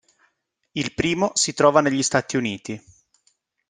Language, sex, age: Italian, male, 30-39